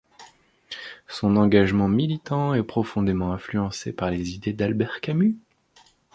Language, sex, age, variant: French, male, 30-39, Français de métropole